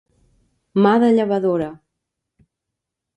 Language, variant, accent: Catalan, Central, central